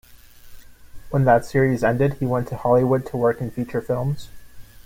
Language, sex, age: English, male, 19-29